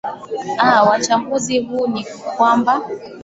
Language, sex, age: Swahili, female, 19-29